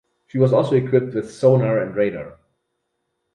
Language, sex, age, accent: English, male, 19-29, German